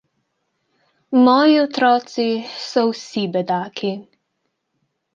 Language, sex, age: Slovenian, female, 19-29